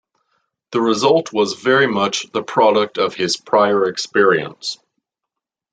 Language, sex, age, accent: English, male, 50-59, United States English